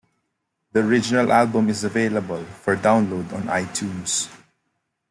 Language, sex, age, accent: English, male, 19-29, Filipino